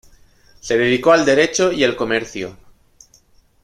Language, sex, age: Spanish, male, 40-49